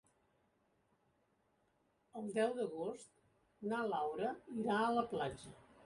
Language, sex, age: Catalan, female, 70-79